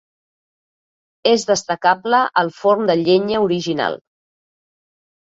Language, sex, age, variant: Catalan, female, 50-59, Central